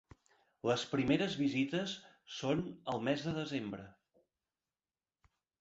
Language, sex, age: Catalan, male, 50-59